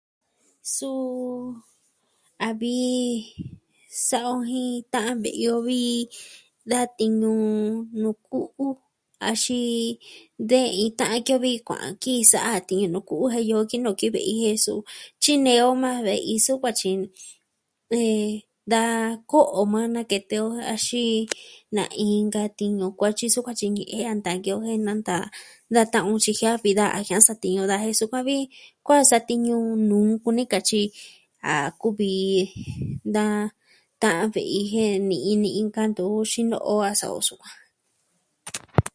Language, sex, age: Southwestern Tlaxiaco Mixtec, female, 19-29